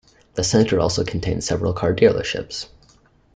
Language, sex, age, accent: English, male, under 19, Canadian English